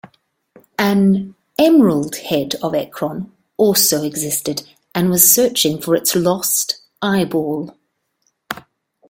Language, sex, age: English, female, 40-49